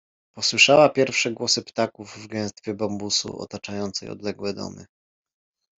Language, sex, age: Polish, male, 30-39